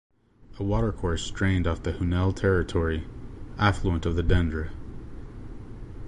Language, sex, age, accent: English, male, 30-39, United States English